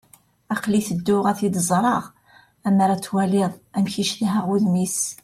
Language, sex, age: Kabyle, female, 40-49